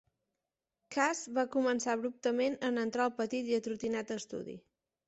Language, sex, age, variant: Catalan, female, 30-39, Central